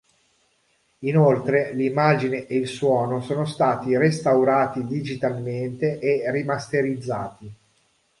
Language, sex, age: Italian, male, 40-49